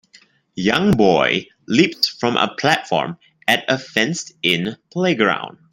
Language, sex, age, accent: English, male, 19-29, Malaysian English